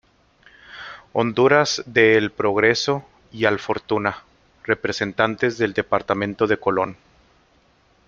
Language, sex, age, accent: Spanish, male, 40-49, México